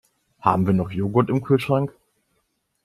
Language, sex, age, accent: German, male, 19-29, Deutschland Deutsch